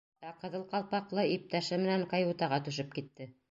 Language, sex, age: Bashkir, female, 40-49